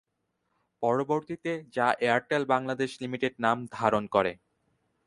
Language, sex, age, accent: Bengali, male, 19-29, fluent